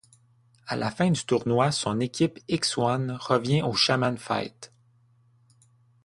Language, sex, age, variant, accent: French, male, 19-29, Français d'Amérique du Nord, Français du Canada